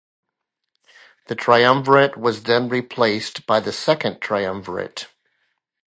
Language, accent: English, United States English